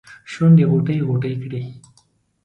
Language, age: Pashto, 30-39